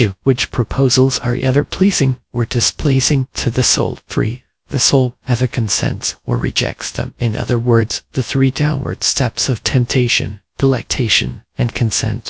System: TTS, GradTTS